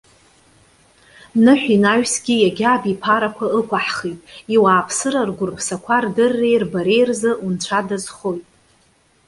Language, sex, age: Abkhazian, female, 30-39